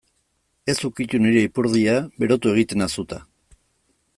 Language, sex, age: Basque, male, 50-59